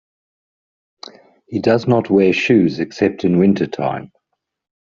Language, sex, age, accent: English, male, 50-59, England English